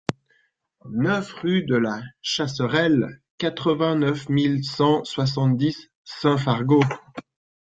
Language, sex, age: French, male, 40-49